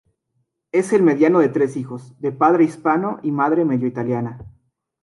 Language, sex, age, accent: Spanish, male, 19-29, México